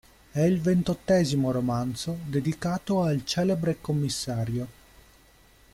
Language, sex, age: Italian, male, 30-39